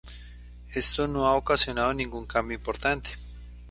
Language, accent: Spanish, Andino-Pacífico: Colombia, Perú, Ecuador, oeste de Bolivia y Venezuela andina